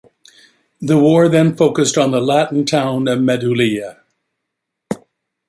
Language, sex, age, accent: English, male, 80-89, United States English